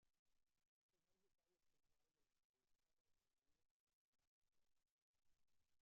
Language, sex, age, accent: Spanish, female, 40-49, América central